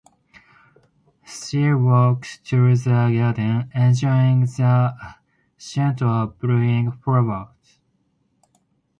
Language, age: Japanese, 19-29